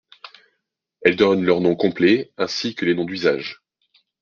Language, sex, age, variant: French, male, 19-29, Français de métropole